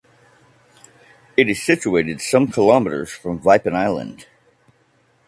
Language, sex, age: English, male, 40-49